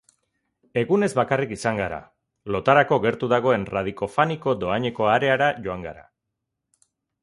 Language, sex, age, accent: Basque, male, 40-49, Mendebalekoa (Araba, Bizkaia, Gipuzkoako mendebaleko herri batzuk)